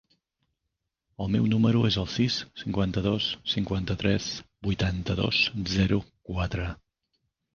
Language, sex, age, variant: Catalan, male, 40-49, Central